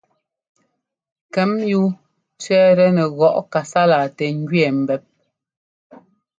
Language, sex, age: Ngomba, female, 30-39